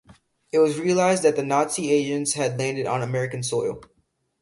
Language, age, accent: English, under 19, United States English